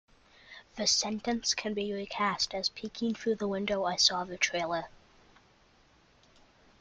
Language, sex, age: English, male, under 19